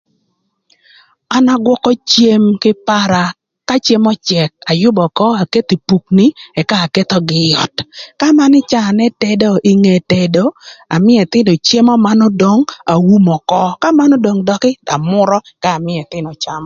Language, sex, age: Thur, female, 50-59